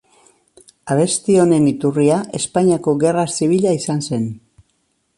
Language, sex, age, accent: Basque, female, 60-69, Mendebalekoa (Araba, Bizkaia, Gipuzkoako mendebaleko herri batzuk)